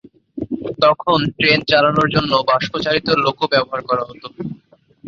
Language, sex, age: Bengali, male, 19-29